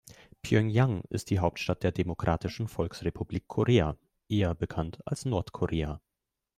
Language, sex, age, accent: German, male, 19-29, Deutschland Deutsch